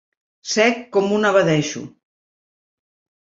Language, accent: Catalan, Barceloní